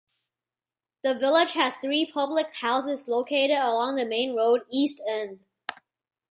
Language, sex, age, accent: English, male, under 19, United States English